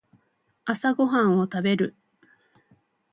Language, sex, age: Japanese, female, 40-49